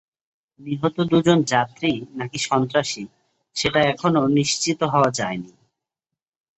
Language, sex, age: Bengali, male, 30-39